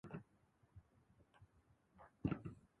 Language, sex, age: Japanese, male, 19-29